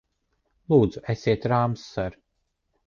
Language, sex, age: Latvian, male, 30-39